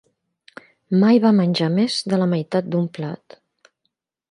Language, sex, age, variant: Catalan, female, 50-59, Central